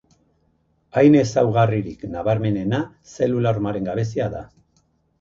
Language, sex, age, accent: Basque, male, 50-59, Erdialdekoa edo Nafarra (Gipuzkoa, Nafarroa)